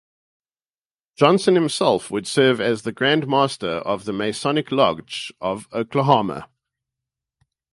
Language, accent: English, Southern African (South Africa, Zimbabwe, Namibia)